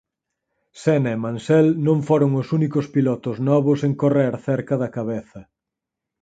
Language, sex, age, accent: Galician, male, 30-39, Normativo (estándar)